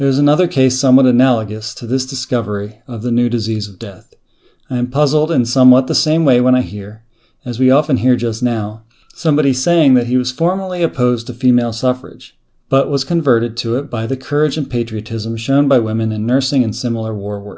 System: none